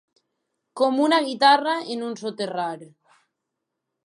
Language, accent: Catalan, valencià